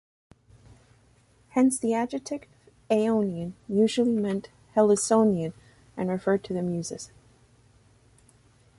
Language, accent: English, United States English